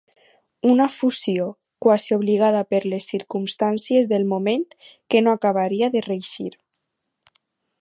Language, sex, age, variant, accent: Catalan, female, under 19, Alacantí, valencià